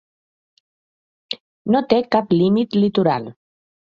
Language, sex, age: Catalan, female, 40-49